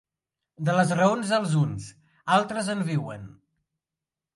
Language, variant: Catalan, Central